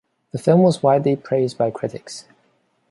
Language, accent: English, Hong Kong English